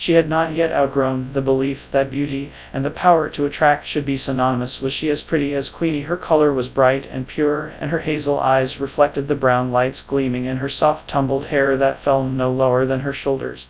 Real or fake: fake